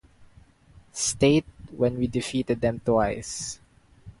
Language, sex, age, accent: English, male, 19-29, Filipino